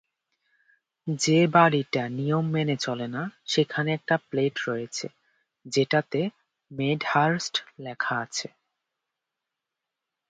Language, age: Bengali, 19-29